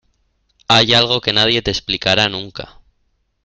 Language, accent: Spanish, España: Norte peninsular (Asturias, Castilla y León, Cantabria, País Vasco, Navarra, Aragón, La Rioja, Guadalajara, Cuenca)